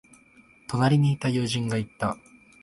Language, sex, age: Japanese, male, 19-29